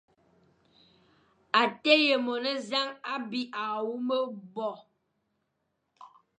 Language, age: Fang, under 19